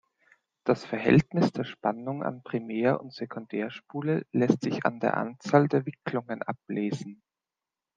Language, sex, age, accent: German, male, 30-39, Österreichisches Deutsch